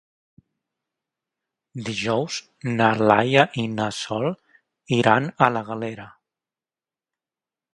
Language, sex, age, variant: Catalan, male, 30-39, Central